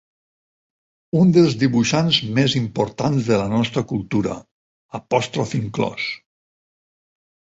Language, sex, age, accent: Catalan, male, 60-69, valencià